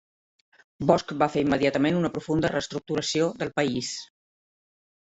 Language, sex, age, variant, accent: Catalan, female, 70-79, Central, central